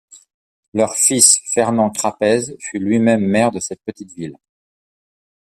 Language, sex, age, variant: French, male, 40-49, Français de métropole